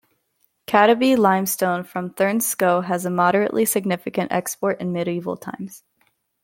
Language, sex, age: English, female, under 19